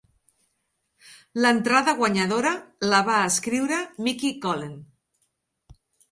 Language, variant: Catalan, Central